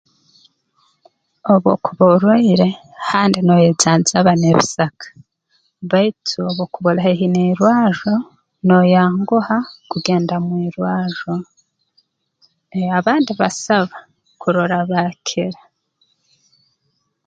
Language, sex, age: Tooro, female, 40-49